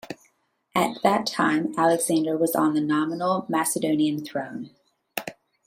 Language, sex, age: English, female, 19-29